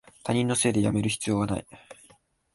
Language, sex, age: Japanese, male, 19-29